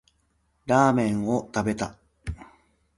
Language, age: Japanese, 30-39